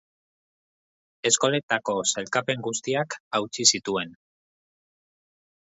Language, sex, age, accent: Basque, male, 40-49, Mendebalekoa (Araba, Bizkaia, Gipuzkoako mendebaleko herri batzuk)